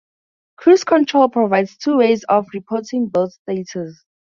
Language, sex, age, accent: English, female, under 19, Southern African (South Africa, Zimbabwe, Namibia)